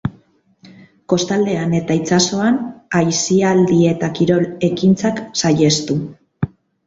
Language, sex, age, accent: Basque, female, 30-39, Mendebalekoa (Araba, Bizkaia, Gipuzkoako mendebaleko herri batzuk)